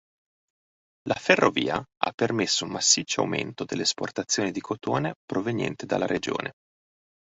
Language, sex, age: Italian, male, 40-49